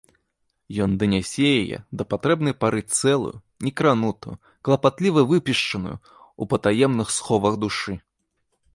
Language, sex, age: Belarusian, male, 30-39